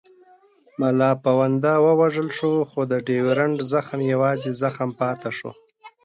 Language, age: Pashto, 30-39